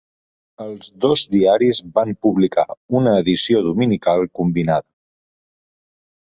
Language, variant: Catalan, Central